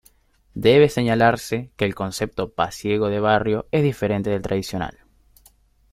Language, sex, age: Spanish, male, under 19